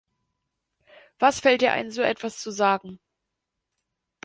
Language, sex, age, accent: German, female, 30-39, Deutschland Deutsch